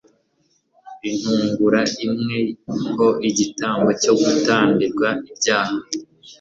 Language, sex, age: Kinyarwanda, male, 19-29